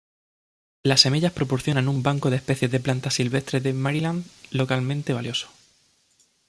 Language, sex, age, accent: Spanish, male, 19-29, España: Sur peninsular (Andalucia, Extremadura, Murcia)